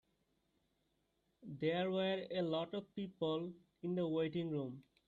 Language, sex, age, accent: English, male, 19-29, India and South Asia (India, Pakistan, Sri Lanka)